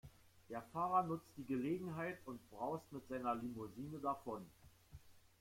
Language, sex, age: German, male, 50-59